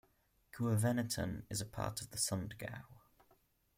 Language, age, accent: English, 19-29, England English